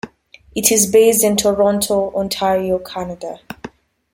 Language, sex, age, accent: English, female, 19-29, England English